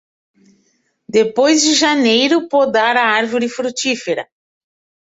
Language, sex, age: Portuguese, female, 50-59